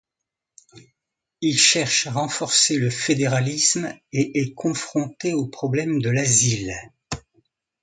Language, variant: French, Français du nord de l'Afrique